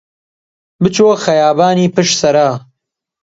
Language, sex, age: Central Kurdish, male, 19-29